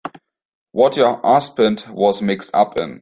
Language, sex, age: English, male, 19-29